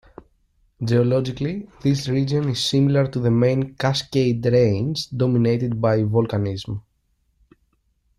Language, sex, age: English, male, 30-39